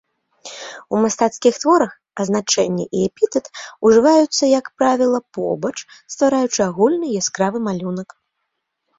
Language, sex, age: Belarusian, female, 19-29